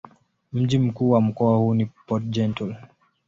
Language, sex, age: Swahili, male, 19-29